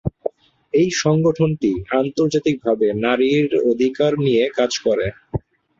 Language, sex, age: Bengali, male, 19-29